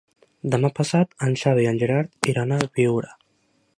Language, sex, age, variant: Catalan, male, 19-29, Central